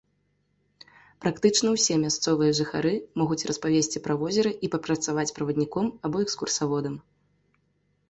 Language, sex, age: Belarusian, female, 19-29